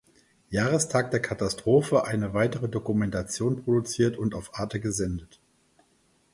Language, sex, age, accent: German, male, 50-59, Deutschland Deutsch